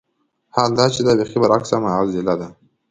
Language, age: Pashto, 19-29